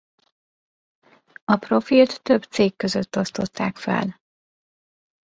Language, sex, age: Hungarian, female, 19-29